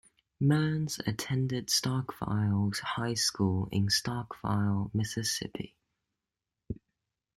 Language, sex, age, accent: English, male, under 19, Australian English